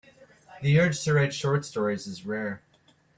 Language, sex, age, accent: English, male, 30-39, Canadian English